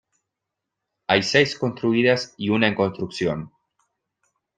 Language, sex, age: Spanish, male, 19-29